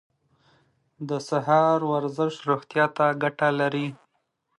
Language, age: Pashto, 30-39